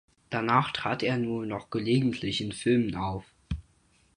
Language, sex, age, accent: German, male, under 19, Deutschland Deutsch